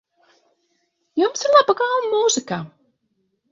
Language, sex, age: Latvian, female, 30-39